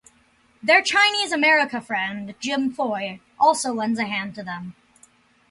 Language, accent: English, United States English